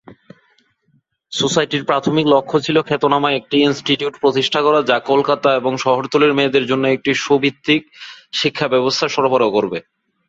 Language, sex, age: Bengali, male, 19-29